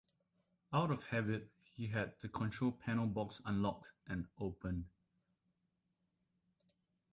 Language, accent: English, Singaporean English